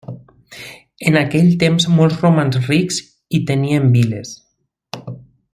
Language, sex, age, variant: Catalan, male, 40-49, Central